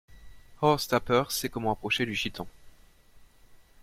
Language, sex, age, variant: French, male, 19-29, Français de métropole